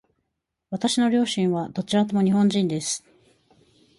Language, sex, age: Japanese, female, 30-39